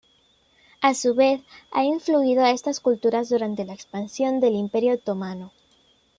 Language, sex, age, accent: Spanish, female, under 19, España: Centro-Sur peninsular (Madrid, Toledo, Castilla-La Mancha)